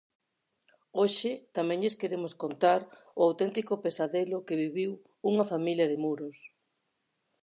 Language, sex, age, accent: Galician, female, 40-49, Normativo (estándar)